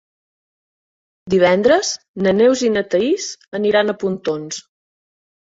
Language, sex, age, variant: Catalan, female, 30-39, Central